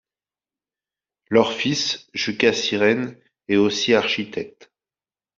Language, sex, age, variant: French, male, 30-39, Français de métropole